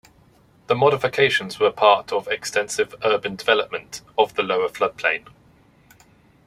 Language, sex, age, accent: English, male, 30-39, England English